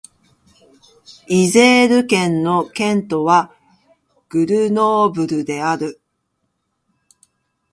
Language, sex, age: Japanese, female, 40-49